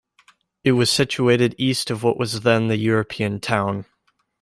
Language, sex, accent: English, male, United States English